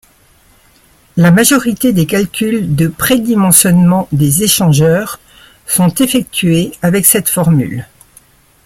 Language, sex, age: French, male, 60-69